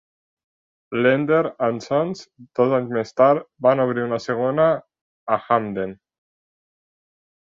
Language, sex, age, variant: Catalan, male, under 19, Nord-Occidental